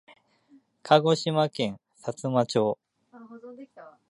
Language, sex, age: Japanese, male, 30-39